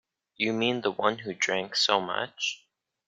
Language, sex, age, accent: English, male, under 19, United States English